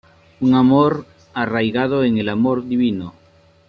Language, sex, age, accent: Spanish, male, 40-49, Andino-Pacífico: Colombia, Perú, Ecuador, oeste de Bolivia y Venezuela andina